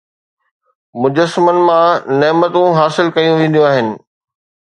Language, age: Sindhi, 40-49